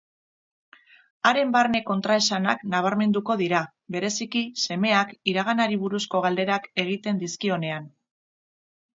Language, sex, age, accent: Basque, female, 50-59, Erdialdekoa edo Nafarra (Gipuzkoa, Nafarroa)